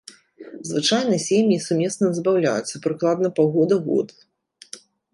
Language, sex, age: Belarusian, female, 30-39